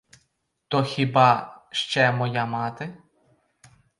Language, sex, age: Ukrainian, male, 30-39